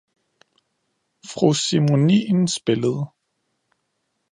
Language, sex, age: Danish, male, 30-39